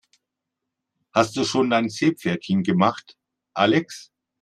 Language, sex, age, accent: German, male, 50-59, Deutschland Deutsch